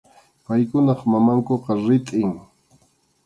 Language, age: Arequipa-La Unión Quechua, 19-29